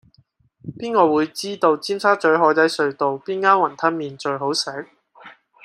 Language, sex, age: Cantonese, male, 19-29